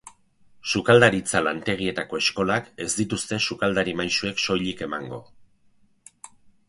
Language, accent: Basque, Erdialdekoa edo Nafarra (Gipuzkoa, Nafarroa)